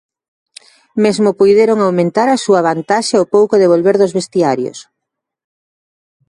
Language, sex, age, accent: Galician, female, 30-39, Normativo (estándar)